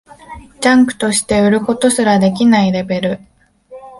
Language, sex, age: Japanese, female, 19-29